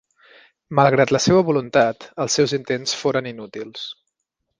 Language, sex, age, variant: Catalan, male, 30-39, Central